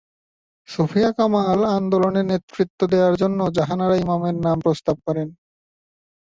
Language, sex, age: Bengali, male, 19-29